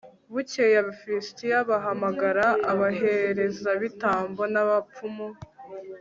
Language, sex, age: Kinyarwanda, female, under 19